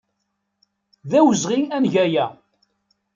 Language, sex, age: Kabyle, male, 60-69